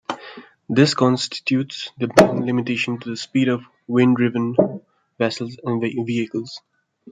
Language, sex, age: English, male, 19-29